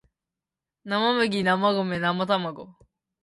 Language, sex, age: Japanese, female, 19-29